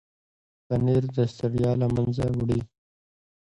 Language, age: Pashto, 19-29